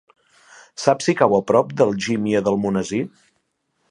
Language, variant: Catalan, Central